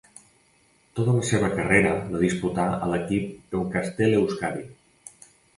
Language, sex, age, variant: Catalan, male, 40-49, Nord-Occidental